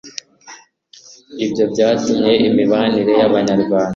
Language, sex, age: Kinyarwanda, male, 19-29